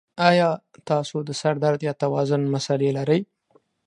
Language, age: Pashto, 19-29